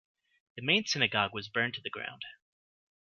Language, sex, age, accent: English, male, 30-39, United States English